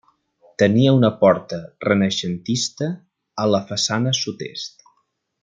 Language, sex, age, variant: Catalan, male, 30-39, Central